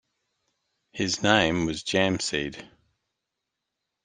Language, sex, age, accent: English, male, 50-59, Australian English